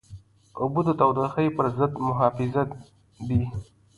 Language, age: Pashto, 19-29